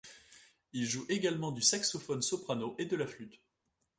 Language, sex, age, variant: French, male, 19-29, Français de métropole